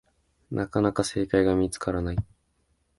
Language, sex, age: Japanese, male, 19-29